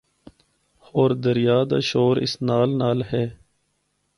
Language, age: Northern Hindko, 30-39